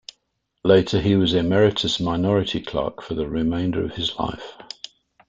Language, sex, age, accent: English, male, 60-69, England English